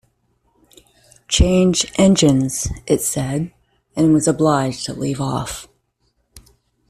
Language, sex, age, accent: English, female, 40-49, United States English